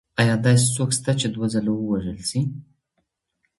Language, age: Pashto, 30-39